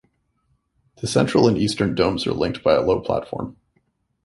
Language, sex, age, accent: English, male, 30-39, Canadian English